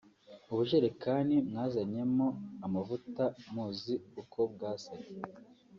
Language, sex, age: Kinyarwanda, male, under 19